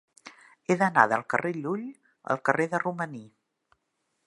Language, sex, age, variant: Catalan, female, 50-59, Central